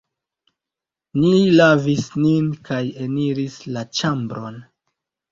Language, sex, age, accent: Esperanto, male, 19-29, Internacia